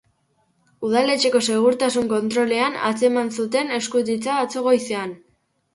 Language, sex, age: Basque, female, under 19